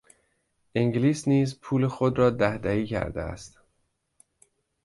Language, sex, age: Persian, male, 40-49